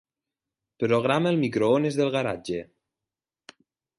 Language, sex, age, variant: Catalan, male, 30-39, Nord-Occidental